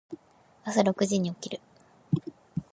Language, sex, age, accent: Japanese, female, 19-29, 標準語